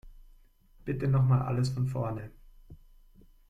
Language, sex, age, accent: German, male, 19-29, Deutschland Deutsch